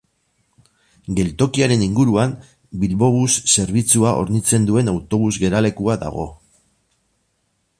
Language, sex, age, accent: Basque, male, 50-59, Mendebalekoa (Araba, Bizkaia, Gipuzkoako mendebaleko herri batzuk)